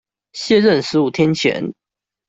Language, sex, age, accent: Chinese, male, 19-29, 出生地：新北市